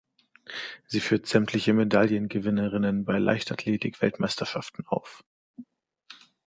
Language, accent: German, Deutschland Deutsch